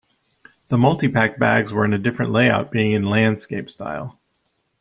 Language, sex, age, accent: English, male, 30-39, United States English